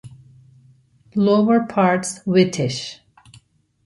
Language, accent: English, United States English